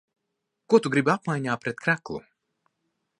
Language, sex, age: Latvian, male, 30-39